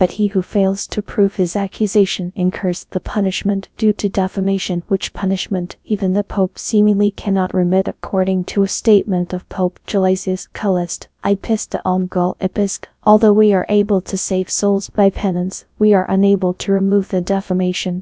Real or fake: fake